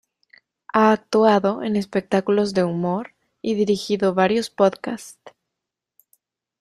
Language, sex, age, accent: Spanish, female, 19-29, América central